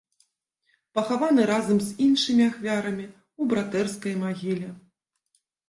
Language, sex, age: Belarusian, female, 40-49